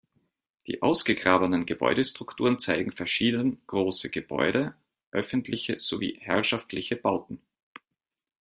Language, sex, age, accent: German, male, 30-39, Österreichisches Deutsch